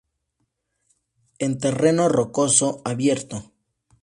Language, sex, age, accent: Spanish, male, 19-29, México